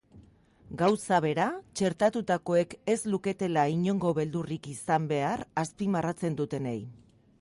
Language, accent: Basque, Mendebalekoa (Araba, Bizkaia, Gipuzkoako mendebaleko herri batzuk)